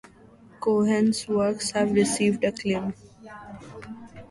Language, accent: English, India and South Asia (India, Pakistan, Sri Lanka)